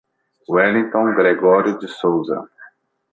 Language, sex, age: Portuguese, male, 30-39